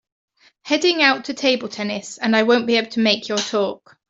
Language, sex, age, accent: English, female, 30-39, England English